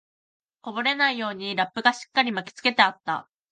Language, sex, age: Japanese, female, under 19